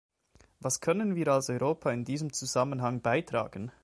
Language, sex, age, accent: German, male, 19-29, Schweizerdeutsch